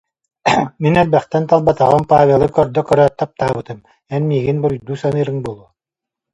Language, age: Yakut, 50-59